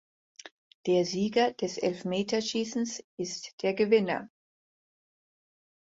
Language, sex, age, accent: German, female, 60-69, Deutschland Deutsch